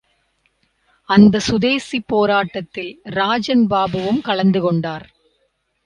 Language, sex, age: Tamil, female, 19-29